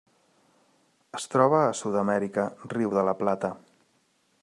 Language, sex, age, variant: Catalan, male, 30-39, Central